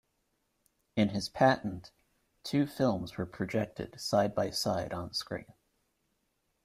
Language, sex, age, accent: English, male, 19-29, United States English